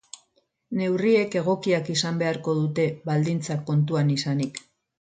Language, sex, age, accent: Basque, female, 50-59, Erdialdekoa edo Nafarra (Gipuzkoa, Nafarroa)